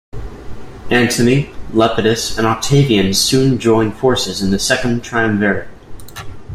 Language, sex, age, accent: English, male, 19-29, United States English